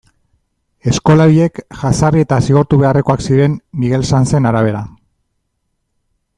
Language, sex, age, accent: Basque, male, 40-49, Mendebalekoa (Araba, Bizkaia, Gipuzkoako mendebaleko herri batzuk)